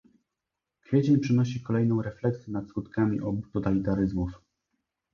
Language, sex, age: Polish, male, 30-39